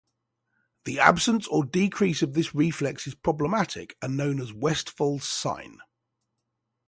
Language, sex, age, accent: English, male, 40-49, England English